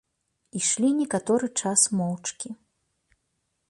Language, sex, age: Belarusian, female, 40-49